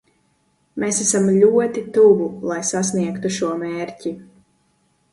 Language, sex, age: Latvian, female, 19-29